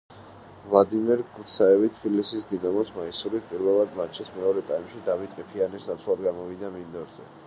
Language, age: Georgian, 19-29